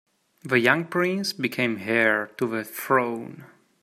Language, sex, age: English, male, 30-39